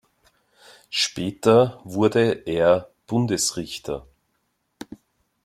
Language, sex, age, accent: German, male, 40-49, Österreichisches Deutsch